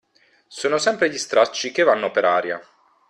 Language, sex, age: Italian, male, 30-39